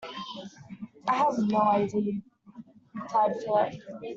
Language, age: English, under 19